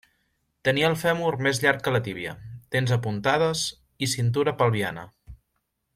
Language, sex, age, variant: Catalan, male, 19-29, Central